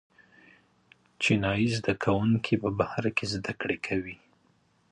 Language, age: Pashto, 30-39